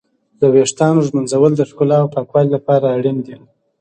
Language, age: Pashto, 19-29